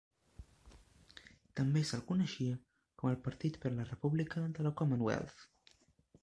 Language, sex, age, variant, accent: Catalan, male, under 19, Central, central